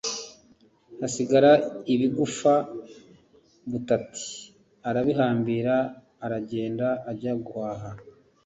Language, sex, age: Kinyarwanda, male, 40-49